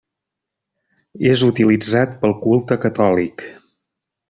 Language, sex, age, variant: Catalan, male, 30-39, Central